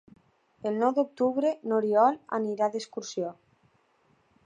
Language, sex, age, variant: Catalan, female, 19-29, Nord-Occidental